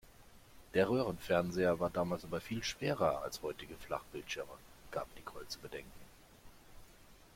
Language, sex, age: German, male, 50-59